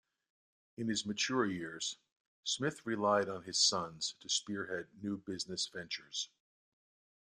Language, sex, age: English, male, 60-69